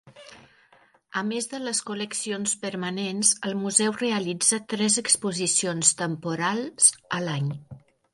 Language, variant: Catalan, Septentrional